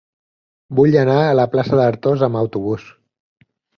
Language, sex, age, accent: Catalan, male, 40-49, Català central